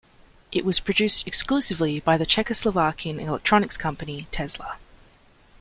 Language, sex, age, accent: English, female, 19-29, Australian English